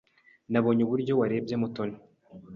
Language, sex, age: Kinyarwanda, male, 19-29